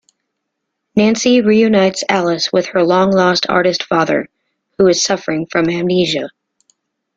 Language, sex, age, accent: English, female, 30-39, United States English